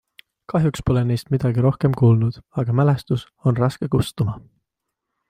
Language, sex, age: Estonian, male, 19-29